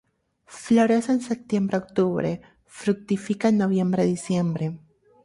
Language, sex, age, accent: Spanish, female, 19-29, Caribe: Cuba, Venezuela, Puerto Rico, República Dominicana, Panamá, Colombia caribeña, México caribeño, Costa del golfo de México